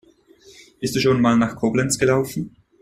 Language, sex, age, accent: German, male, 30-39, Schweizerdeutsch